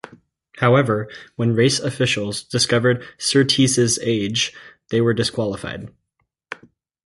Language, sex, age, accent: English, male, 19-29, United States English